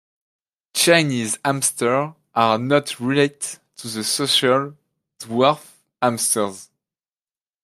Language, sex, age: English, male, 19-29